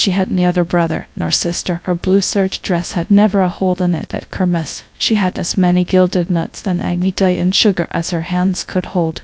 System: TTS, GradTTS